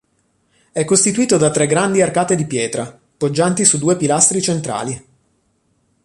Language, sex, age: Italian, male, 30-39